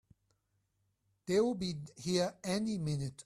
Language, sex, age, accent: English, male, 30-39, Hong Kong English